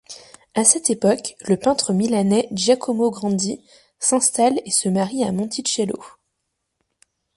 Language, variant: French, Français de métropole